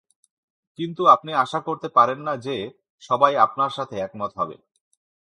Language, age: Bengali, 30-39